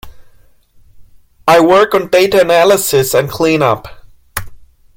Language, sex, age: English, male, 19-29